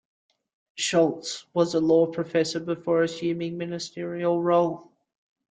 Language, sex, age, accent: English, male, 30-39, Australian English